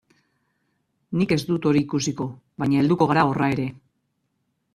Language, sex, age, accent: Basque, female, 40-49, Mendebalekoa (Araba, Bizkaia, Gipuzkoako mendebaleko herri batzuk)